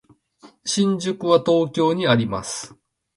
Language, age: Japanese, 50-59